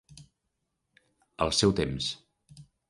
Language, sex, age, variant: Catalan, male, 30-39, Central